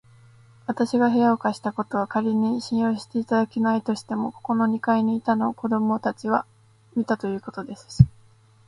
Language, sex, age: Japanese, female, 19-29